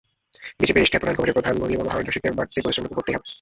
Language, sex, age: Bengali, male, 19-29